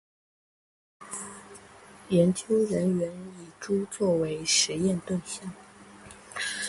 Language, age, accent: Chinese, under 19, 出生地：福建省